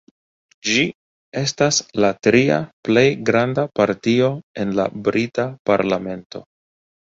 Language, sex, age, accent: Esperanto, male, 30-39, Internacia